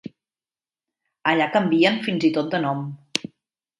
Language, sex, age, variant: Catalan, female, 40-49, Central